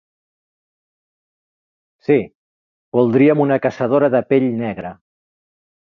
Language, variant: Catalan, Central